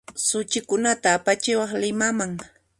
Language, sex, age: Puno Quechua, female, 40-49